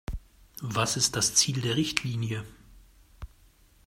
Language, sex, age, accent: German, male, 40-49, Deutschland Deutsch